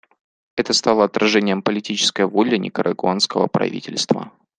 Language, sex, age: Russian, male, 19-29